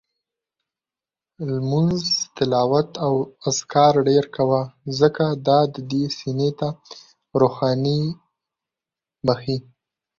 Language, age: Pashto, 19-29